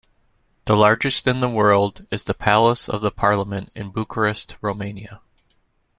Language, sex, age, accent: English, male, 30-39, United States English